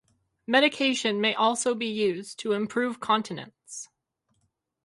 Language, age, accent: English, 19-29, United States English